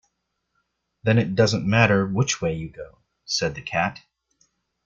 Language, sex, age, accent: English, male, 19-29, United States English